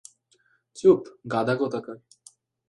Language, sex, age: Bengali, male, 19-29